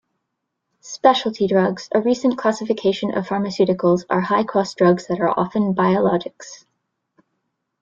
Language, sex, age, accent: English, female, 30-39, United States English